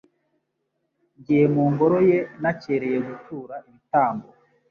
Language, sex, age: Kinyarwanda, male, 30-39